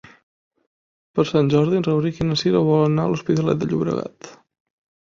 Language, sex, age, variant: Catalan, male, 19-29, Central